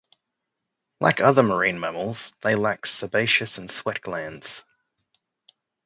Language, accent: English, Australian English